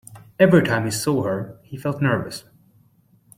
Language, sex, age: English, male, 30-39